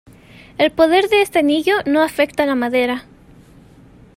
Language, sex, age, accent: Spanish, female, 19-29, México